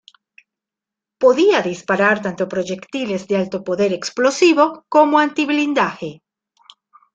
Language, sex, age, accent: Spanish, female, 50-59, Caribe: Cuba, Venezuela, Puerto Rico, República Dominicana, Panamá, Colombia caribeña, México caribeño, Costa del golfo de México